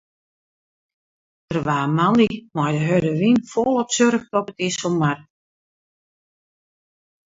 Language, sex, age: Western Frisian, female, 60-69